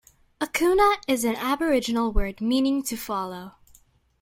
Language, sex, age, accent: English, female, under 19, United States English